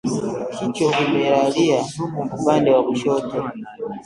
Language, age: Swahili, 19-29